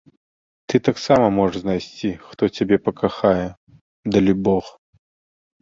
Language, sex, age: Belarusian, male, 19-29